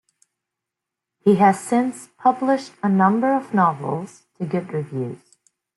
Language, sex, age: English, female, 40-49